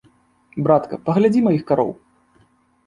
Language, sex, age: Belarusian, male, 19-29